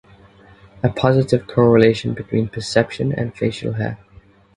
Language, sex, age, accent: English, male, 19-29, England English